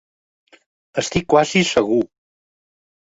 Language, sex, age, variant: Catalan, male, 70-79, Central